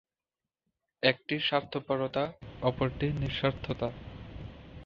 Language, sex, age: Bengali, male, 19-29